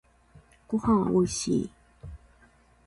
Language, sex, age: Japanese, female, 30-39